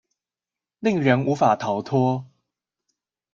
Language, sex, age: Chinese, male, 19-29